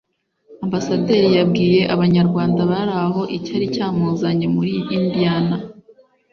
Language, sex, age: Kinyarwanda, female, 19-29